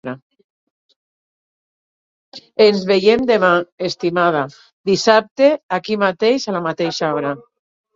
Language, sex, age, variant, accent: Catalan, female, 30-39, Alacantí, valencià